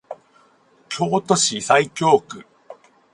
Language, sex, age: Japanese, male, 40-49